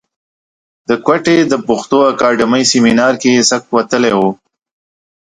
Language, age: Pashto, 30-39